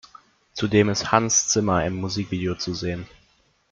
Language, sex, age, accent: German, male, under 19, Deutschland Deutsch